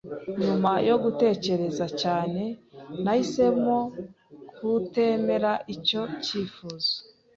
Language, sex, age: Kinyarwanda, female, 19-29